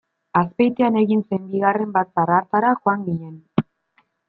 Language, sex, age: Basque, male, 19-29